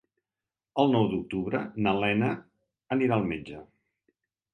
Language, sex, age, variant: Catalan, male, 60-69, Central